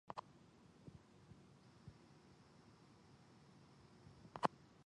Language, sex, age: Japanese, male, 19-29